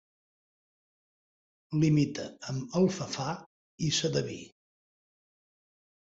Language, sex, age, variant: Catalan, male, 60-69, Central